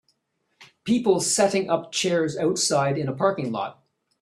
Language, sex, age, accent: English, male, 60-69, Canadian English